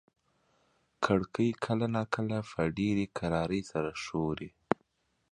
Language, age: Pashto, 19-29